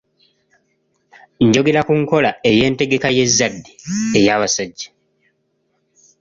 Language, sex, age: Ganda, male, 19-29